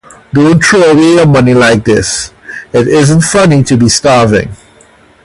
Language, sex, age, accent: English, male, 40-49, West Indies and Bermuda (Bahamas, Bermuda, Jamaica, Trinidad)